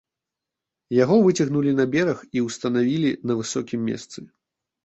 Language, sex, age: Belarusian, male, 19-29